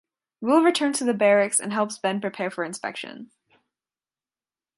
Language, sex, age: English, female, under 19